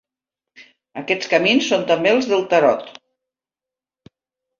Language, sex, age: Catalan, female, 50-59